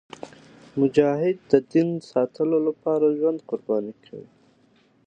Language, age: Pashto, 19-29